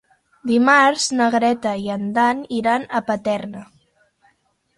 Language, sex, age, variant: Catalan, female, under 19, Central